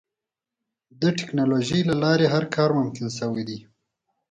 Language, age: Pashto, 30-39